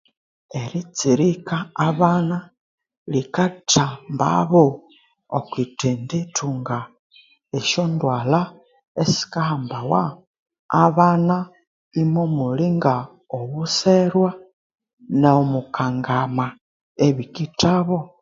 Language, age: Konzo, 19-29